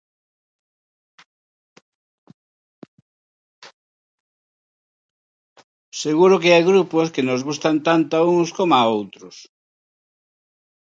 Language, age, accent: Galician, 60-69, Normativo (estándar)